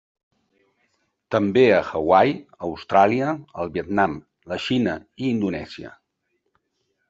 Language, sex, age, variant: Catalan, male, 50-59, Central